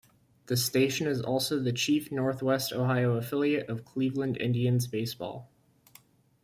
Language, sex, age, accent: English, male, 19-29, United States English